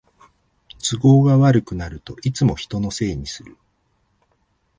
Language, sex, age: Japanese, male, 50-59